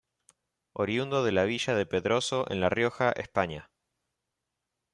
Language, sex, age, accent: Spanish, male, 30-39, Rioplatense: Argentina, Uruguay, este de Bolivia, Paraguay